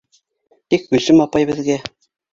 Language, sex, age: Bashkir, female, 60-69